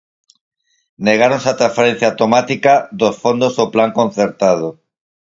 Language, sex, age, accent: Galician, male, 40-49, Normativo (estándar)